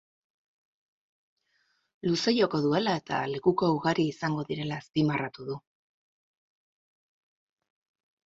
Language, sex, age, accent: Basque, female, 40-49, Erdialdekoa edo Nafarra (Gipuzkoa, Nafarroa)